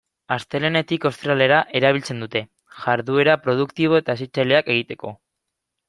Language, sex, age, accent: Basque, male, 19-29, Mendebalekoa (Araba, Bizkaia, Gipuzkoako mendebaleko herri batzuk)